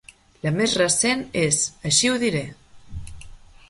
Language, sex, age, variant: Catalan, female, 30-39, Central